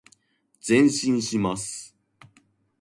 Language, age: Japanese, 30-39